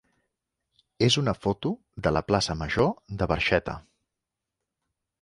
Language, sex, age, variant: Catalan, male, 40-49, Central